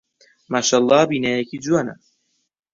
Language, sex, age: Central Kurdish, male, 19-29